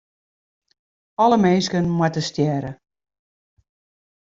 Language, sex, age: Western Frisian, female, 60-69